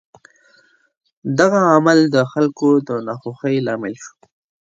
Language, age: Pashto, 19-29